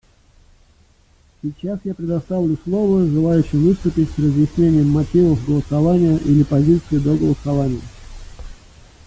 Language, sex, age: Russian, male, 40-49